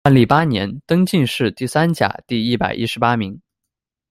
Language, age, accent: Chinese, 19-29, 出生地：四川省